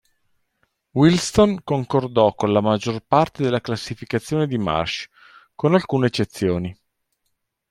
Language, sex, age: Italian, male, 40-49